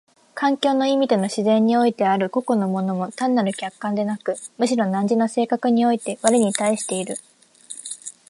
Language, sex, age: Japanese, female, 19-29